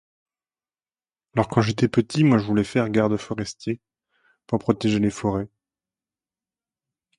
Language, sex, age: French, male, 30-39